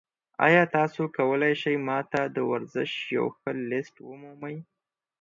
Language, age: Pashto, 19-29